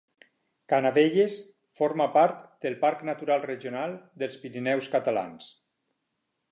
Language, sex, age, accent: Catalan, male, 50-59, valencià